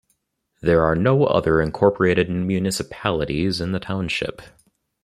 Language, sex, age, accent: English, male, 19-29, United States English